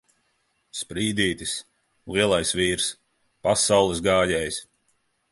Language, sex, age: Latvian, male, 30-39